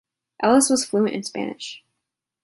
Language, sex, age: English, female, under 19